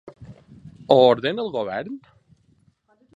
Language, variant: Catalan, Balear